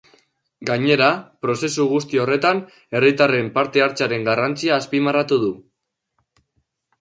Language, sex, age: Basque, male, under 19